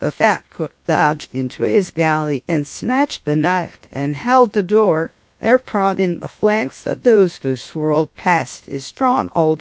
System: TTS, GlowTTS